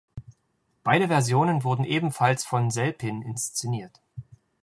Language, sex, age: German, male, 40-49